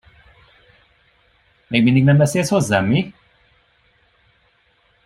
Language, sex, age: Hungarian, male, 30-39